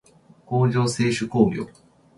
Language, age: Japanese, 40-49